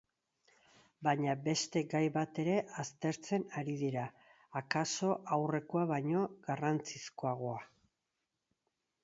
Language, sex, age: Basque, female, 50-59